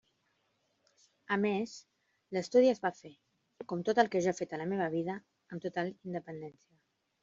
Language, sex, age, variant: Catalan, female, 40-49, Central